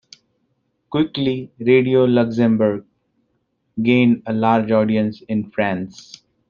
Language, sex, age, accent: English, male, 30-39, India and South Asia (India, Pakistan, Sri Lanka)